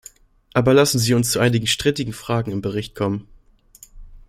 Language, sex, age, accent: German, male, 19-29, Deutschland Deutsch